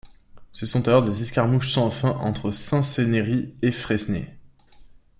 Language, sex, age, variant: French, male, 19-29, Français de métropole